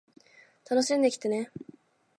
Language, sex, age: Japanese, female, 19-29